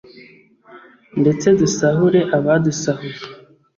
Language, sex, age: Kinyarwanda, male, 30-39